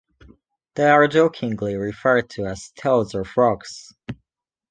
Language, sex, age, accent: English, male, 19-29, Welsh English